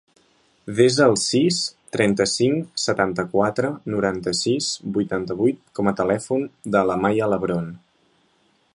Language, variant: Catalan, Central